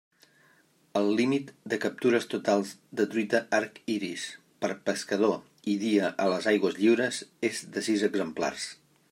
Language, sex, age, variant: Catalan, male, 50-59, Central